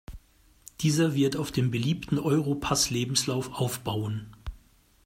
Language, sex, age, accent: German, male, 40-49, Deutschland Deutsch